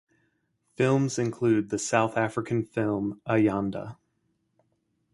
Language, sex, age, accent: English, male, 30-39, United States English